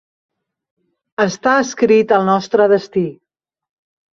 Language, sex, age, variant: Catalan, female, 50-59, Central